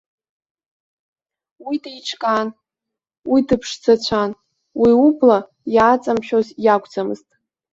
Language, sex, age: Abkhazian, female, under 19